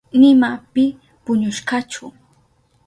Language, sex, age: Southern Pastaza Quechua, female, 19-29